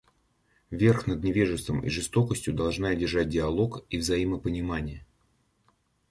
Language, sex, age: Russian, male, 30-39